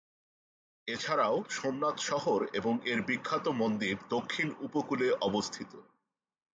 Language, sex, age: Bengali, male, 40-49